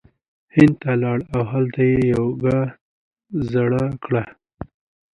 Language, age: Pashto, 19-29